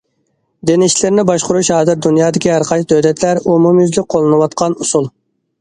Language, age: Uyghur, 30-39